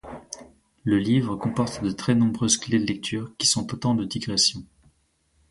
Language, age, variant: French, 19-29, Français de métropole